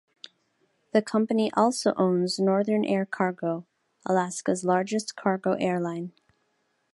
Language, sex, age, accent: English, female, 40-49, United States English